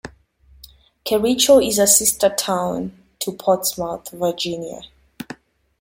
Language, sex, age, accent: English, female, 19-29, England English